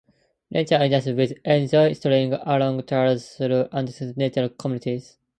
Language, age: English, under 19